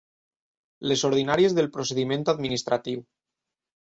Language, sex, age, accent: Catalan, male, 19-29, valencià